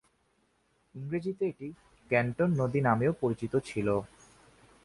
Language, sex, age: Bengali, male, 19-29